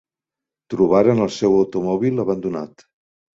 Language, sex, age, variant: Catalan, male, 70-79, Central